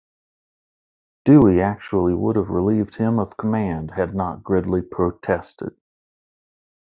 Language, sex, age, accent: English, male, 40-49, United States English